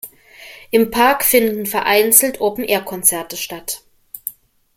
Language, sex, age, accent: German, female, 50-59, Deutschland Deutsch